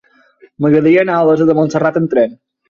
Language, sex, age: Catalan, male, 19-29